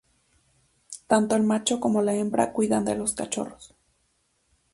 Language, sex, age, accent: Spanish, female, 19-29, México